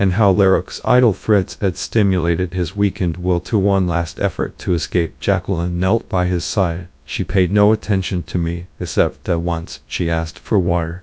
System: TTS, GradTTS